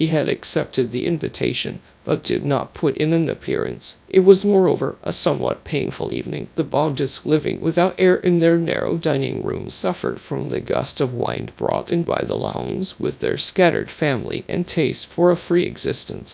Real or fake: fake